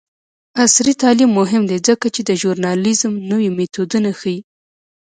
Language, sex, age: Pashto, female, 19-29